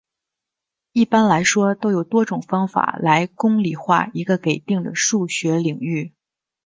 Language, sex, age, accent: Chinese, male, 19-29, 出生地：北京市